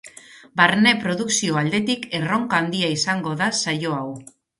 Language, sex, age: Basque, female, 40-49